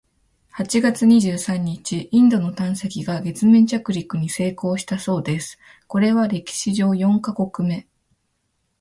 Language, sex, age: Japanese, female, 19-29